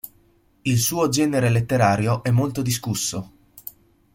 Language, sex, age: Italian, male, 19-29